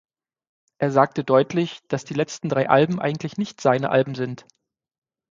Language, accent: German, Deutschland Deutsch